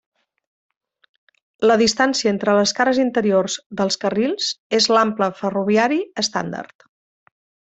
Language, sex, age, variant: Catalan, female, 50-59, Central